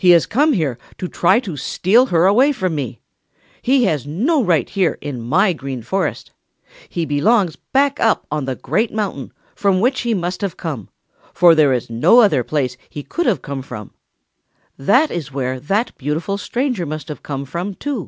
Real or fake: real